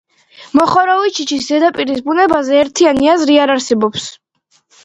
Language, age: Georgian, under 19